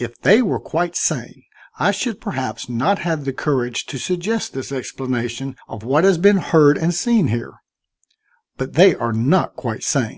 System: none